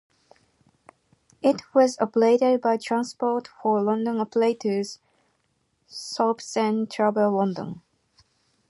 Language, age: English, 19-29